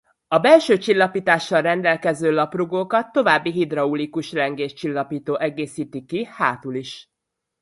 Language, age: Hungarian, 30-39